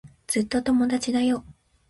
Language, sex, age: Japanese, female, 19-29